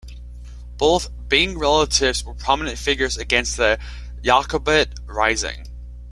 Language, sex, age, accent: English, male, under 19, United States English